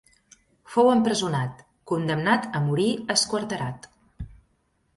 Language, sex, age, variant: Catalan, female, 40-49, Central